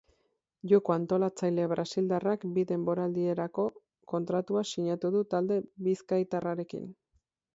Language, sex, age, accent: Basque, female, 19-29, Erdialdekoa edo Nafarra (Gipuzkoa, Nafarroa)